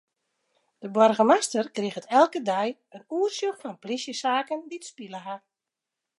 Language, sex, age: Western Frisian, female, 40-49